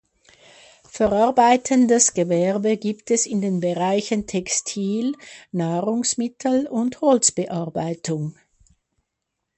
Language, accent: German, Schweizerdeutsch